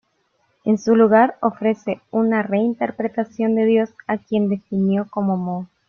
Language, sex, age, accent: Spanish, female, 30-39, América central